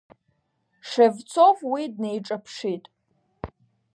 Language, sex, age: Abkhazian, female, under 19